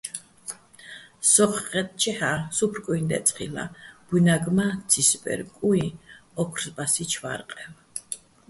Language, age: Bats, 60-69